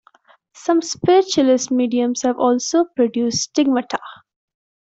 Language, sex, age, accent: English, female, 19-29, India and South Asia (India, Pakistan, Sri Lanka)